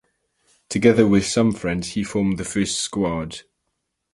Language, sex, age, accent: English, male, under 19, England English